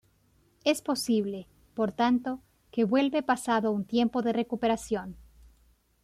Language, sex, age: Spanish, female, 30-39